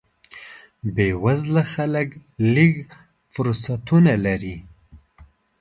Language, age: Pashto, 19-29